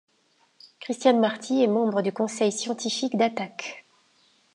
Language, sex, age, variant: French, female, 50-59, Français de métropole